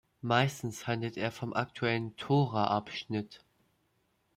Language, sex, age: German, male, under 19